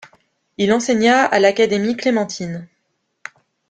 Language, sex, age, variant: French, female, 30-39, Français de métropole